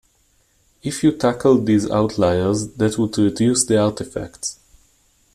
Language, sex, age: English, male, 19-29